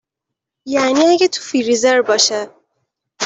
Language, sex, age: Persian, female, 19-29